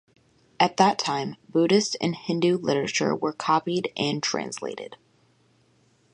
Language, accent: English, United States English